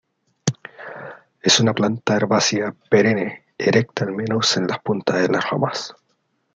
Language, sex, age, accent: Spanish, male, 19-29, Chileno: Chile, Cuyo